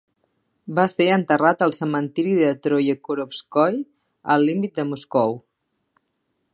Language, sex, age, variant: Catalan, female, 30-39, Central